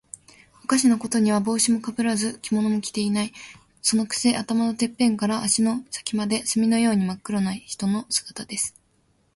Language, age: Japanese, 19-29